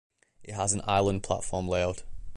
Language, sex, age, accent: English, male, under 19, England English